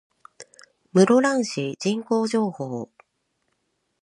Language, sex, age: Japanese, female, 40-49